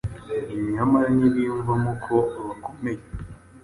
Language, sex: Kinyarwanda, male